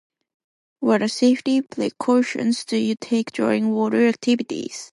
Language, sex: English, female